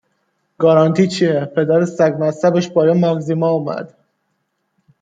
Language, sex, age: Persian, male, 19-29